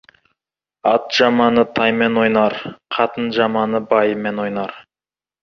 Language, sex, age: Kazakh, male, 19-29